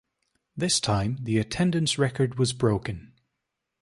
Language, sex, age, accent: English, male, 19-29, United States English